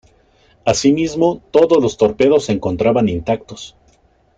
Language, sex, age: Spanish, male, 30-39